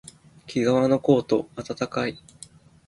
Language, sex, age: Japanese, male, 19-29